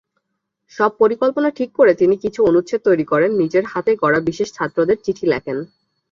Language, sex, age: Bengali, female, 19-29